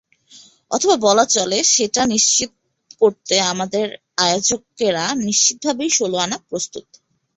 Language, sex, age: Bengali, female, 19-29